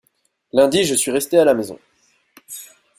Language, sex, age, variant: French, male, 19-29, Français de métropole